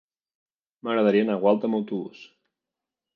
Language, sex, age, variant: Catalan, male, 30-39, Central